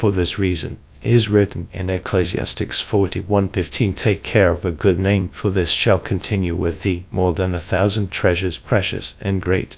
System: TTS, GradTTS